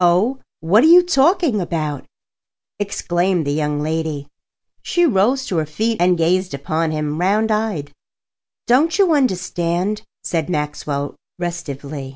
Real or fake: real